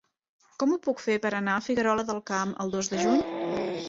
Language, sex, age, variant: Catalan, female, 30-39, Central